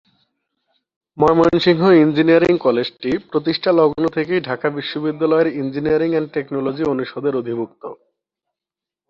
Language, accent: Bengali, Bangladeshi